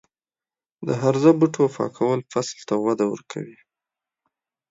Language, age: Pashto, 19-29